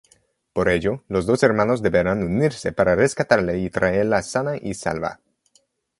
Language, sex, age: Spanish, male, 19-29